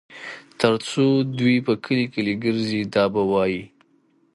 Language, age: Pashto, 30-39